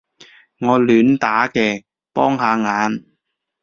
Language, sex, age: Cantonese, male, 30-39